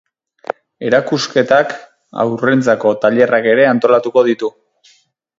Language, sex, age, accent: Basque, male, 30-39, Erdialdekoa edo Nafarra (Gipuzkoa, Nafarroa)